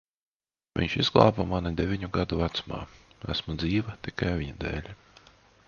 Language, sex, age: Latvian, male, 50-59